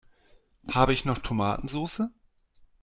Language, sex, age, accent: German, male, 40-49, Deutschland Deutsch